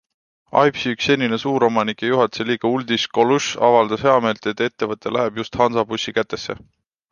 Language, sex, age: Estonian, male, 19-29